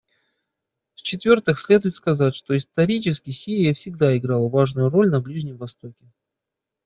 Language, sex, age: Russian, male, 30-39